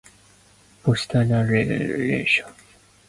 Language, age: English, 19-29